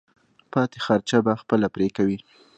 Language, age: Pashto, 19-29